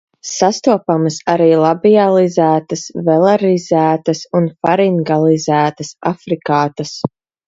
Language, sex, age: Latvian, female, 30-39